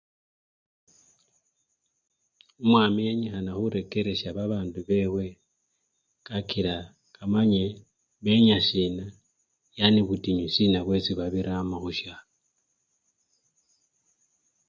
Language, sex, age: Luyia, male, 19-29